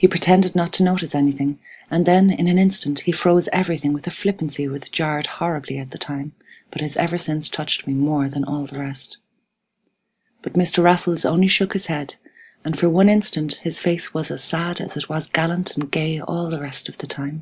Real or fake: real